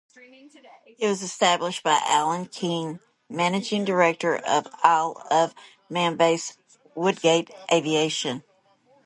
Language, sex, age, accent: English, female, 40-49, United States English